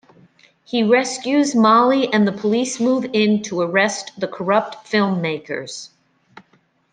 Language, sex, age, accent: English, female, 19-29, United States English